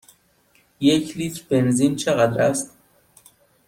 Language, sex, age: Persian, male, 19-29